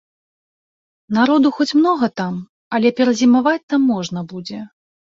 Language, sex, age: Belarusian, female, 30-39